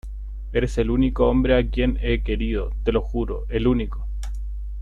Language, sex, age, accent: Spanish, male, 30-39, Chileno: Chile, Cuyo